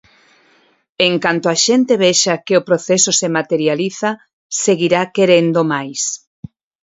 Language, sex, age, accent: Galician, female, 50-59, Normativo (estándar)